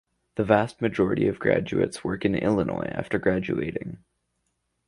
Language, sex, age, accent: English, male, under 19, Canadian English